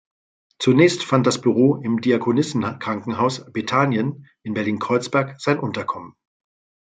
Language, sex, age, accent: German, male, 50-59, Deutschland Deutsch